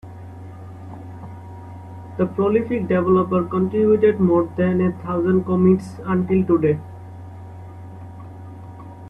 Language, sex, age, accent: English, male, 19-29, India and South Asia (India, Pakistan, Sri Lanka)